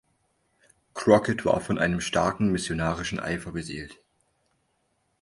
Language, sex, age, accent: German, male, 30-39, Deutschland Deutsch